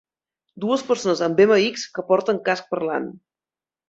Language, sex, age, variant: Catalan, female, 30-39, Central